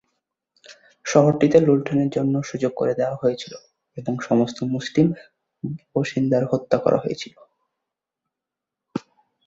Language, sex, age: Bengali, male, under 19